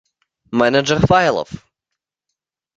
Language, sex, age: Russian, male, 19-29